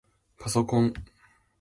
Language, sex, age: Japanese, male, under 19